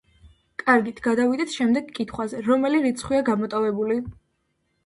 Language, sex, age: Georgian, female, under 19